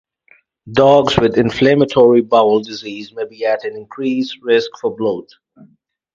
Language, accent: English, England English